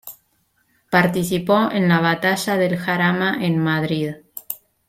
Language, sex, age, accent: Spanish, female, 19-29, Rioplatense: Argentina, Uruguay, este de Bolivia, Paraguay